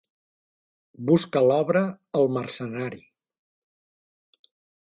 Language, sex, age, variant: Catalan, male, 60-69, Central